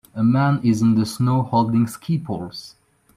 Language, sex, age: English, male, 19-29